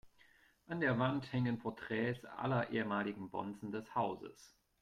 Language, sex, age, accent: German, male, 30-39, Deutschland Deutsch